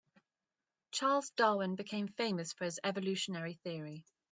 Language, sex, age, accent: English, female, 19-29, England English